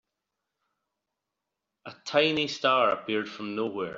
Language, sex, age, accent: English, male, 50-59, Scottish English